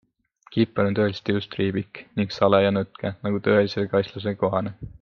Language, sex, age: Estonian, male, 19-29